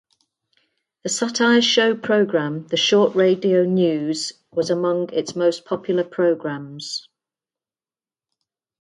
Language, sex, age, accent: English, female, 60-69, England English